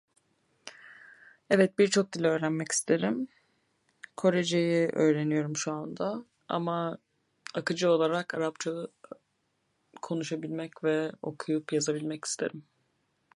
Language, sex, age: Turkish, female, 19-29